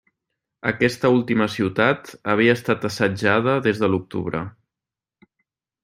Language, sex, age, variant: Catalan, male, 19-29, Central